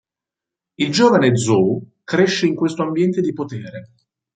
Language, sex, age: Italian, male, 30-39